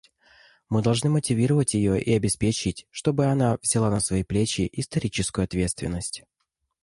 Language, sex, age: Russian, male, 19-29